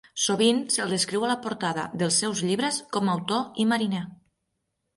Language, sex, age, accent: Catalan, female, 30-39, Ebrenc